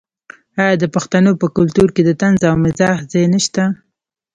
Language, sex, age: Pashto, female, 19-29